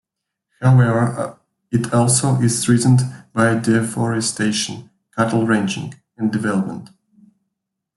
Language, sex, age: English, male, 30-39